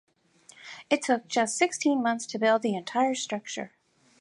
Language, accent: English, United States English